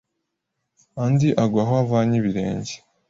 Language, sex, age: Kinyarwanda, male, 40-49